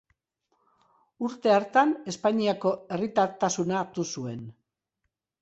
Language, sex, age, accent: Basque, female, 70-79, Mendebalekoa (Araba, Bizkaia, Gipuzkoako mendebaleko herri batzuk)